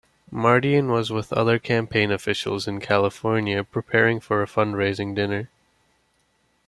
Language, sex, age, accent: English, male, 19-29, United States English